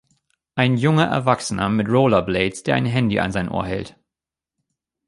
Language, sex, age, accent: German, male, 30-39, Deutschland Deutsch